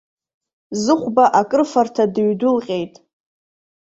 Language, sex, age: Abkhazian, female, 19-29